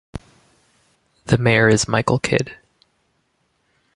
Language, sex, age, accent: English, male, 19-29, United States English